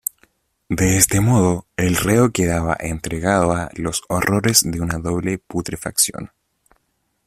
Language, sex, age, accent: Spanish, male, 19-29, Chileno: Chile, Cuyo